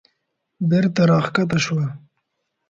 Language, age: Pashto, 19-29